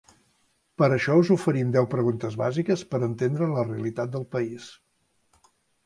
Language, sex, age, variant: Catalan, male, 60-69, Central